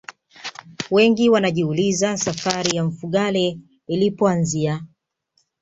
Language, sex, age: Swahili, female, 30-39